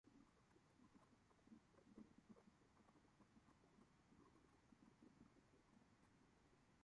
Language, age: English, 19-29